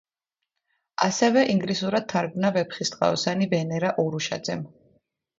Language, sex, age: Georgian, female, 30-39